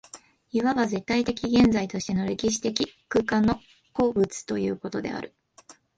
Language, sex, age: Japanese, female, 19-29